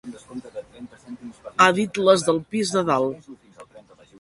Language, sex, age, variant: Catalan, female, 50-59, Central